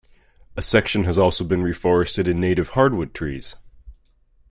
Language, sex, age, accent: English, male, 19-29, United States English